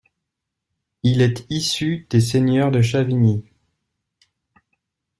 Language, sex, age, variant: French, male, 40-49, Français de métropole